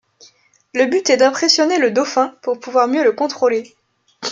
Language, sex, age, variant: French, female, 19-29, Français de métropole